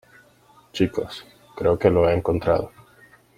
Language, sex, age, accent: Spanish, male, 19-29, América central